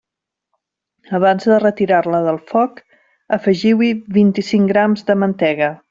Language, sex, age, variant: Catalan, female, 50-59, Central